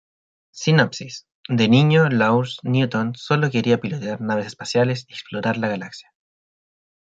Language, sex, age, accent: Spanish, male, 19-29, Chileno: Chile, Cuyo